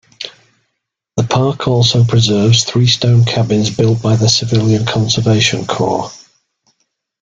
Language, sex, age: English, male, 60-69